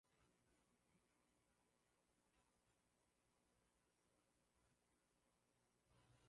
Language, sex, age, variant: Swahili, male, 30-39, Kiswahili Sanifu (EA)